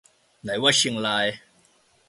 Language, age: Thai, under 19